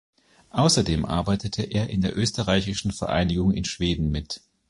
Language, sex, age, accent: German, male, 40-49, Deutschland Deutsch